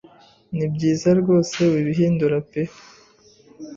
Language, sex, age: Kinyarwanda, female, 30-39